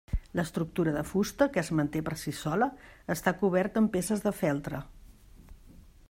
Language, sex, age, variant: Catalan, female, 50-59, Central